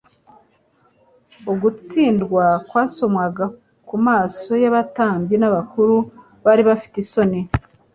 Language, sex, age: Kinyarwanda, male, 19-29